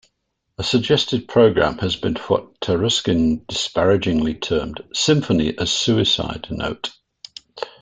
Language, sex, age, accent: English, male, 60-69, England English